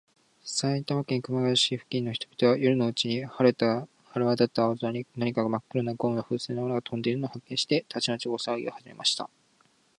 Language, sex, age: Japanese, male, 19-29